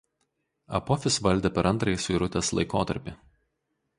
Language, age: Lithuanian, 40-49